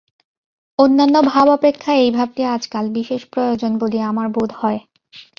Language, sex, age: Bengali, female, 19-29